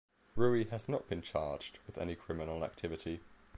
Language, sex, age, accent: English, male, under 19, England English